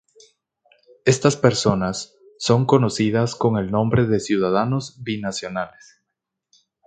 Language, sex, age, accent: Spanish, male, 19-29, América central